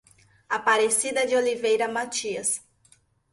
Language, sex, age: Portuguese, female, 30-39